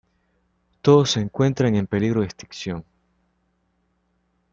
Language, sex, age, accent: Spanish, male, 19-29, Caribe: Cuba, Venezuela, Puerto Rico, República Dominicana, Panamá, Colombia caribeña, México caribeño, Costa del golfo de México